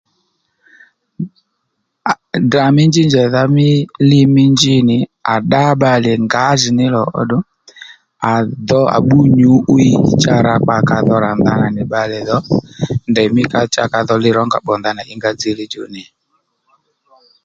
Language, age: Lendu, 40-49